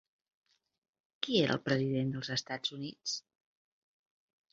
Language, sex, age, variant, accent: Catalan, female, 40-49, Central, central